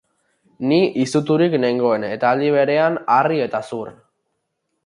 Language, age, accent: Basque, 19-29, Erdialdekoa edo Nafarra (Gipuzkoa, Nafarroa)